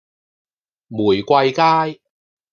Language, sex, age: Cantonese, male, 40-49